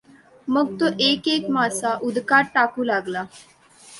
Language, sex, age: Marathi, female, under 19